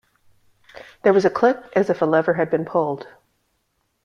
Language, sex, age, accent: English, female, 40-49, United States English